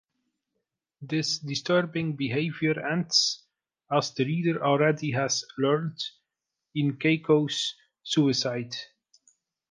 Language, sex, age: English, male, 40-49